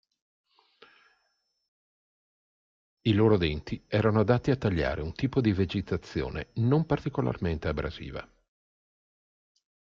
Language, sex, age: Italian, male, 50-59